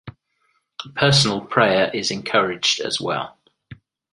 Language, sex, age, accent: English, male, 50-59, England English